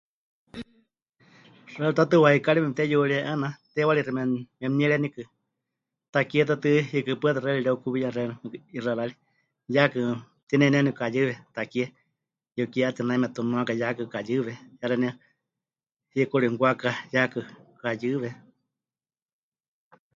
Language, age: Huichol, 50-59